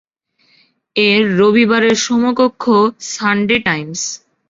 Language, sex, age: Bengali, female, 19-29